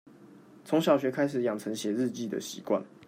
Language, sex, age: Chinese, male, 19-29